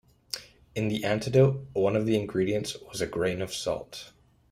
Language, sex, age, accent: English, male, 19-29, Canadian English